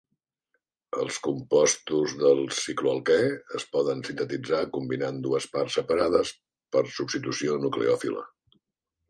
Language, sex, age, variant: Catalan, male, 50-59, Central